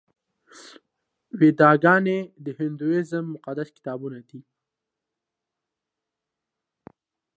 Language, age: Pashto, 19-29